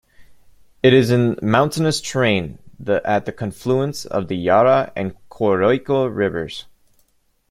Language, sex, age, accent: English, male, 19-29, United States English